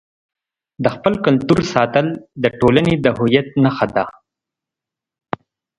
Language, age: Pashto, 30-39